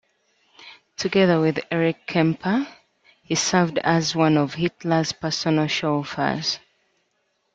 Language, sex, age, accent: English, female, 19-29, England English